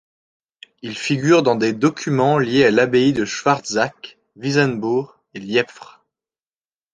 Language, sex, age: French, male, 19-29